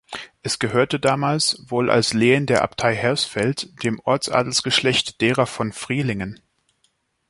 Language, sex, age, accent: German, male, 19-29, Schweizerdeutsch